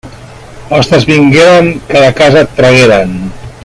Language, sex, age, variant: Catalan, male, 60-69, Central